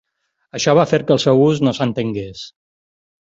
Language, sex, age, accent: Catalan, male, 50-59, valencià